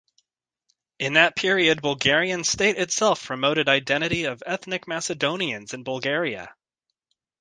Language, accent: English, United States English